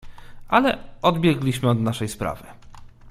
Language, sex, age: Polish, male, 30-39